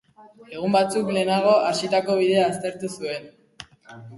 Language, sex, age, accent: Basque, female, 90+, Erdialdekoa edo Nafarra (Gipuzkoa, Nafarroa)